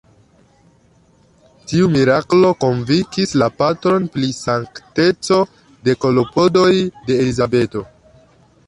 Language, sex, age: Esperanto, male, 19-29